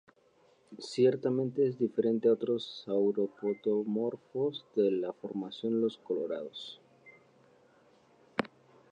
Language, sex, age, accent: Spanish, male, 19-29, México